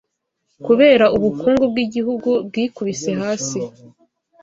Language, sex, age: Kinyarwanda, female, 19-29